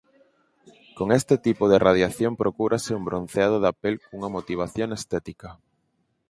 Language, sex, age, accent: Galician, male, 19-29, Central (gheada)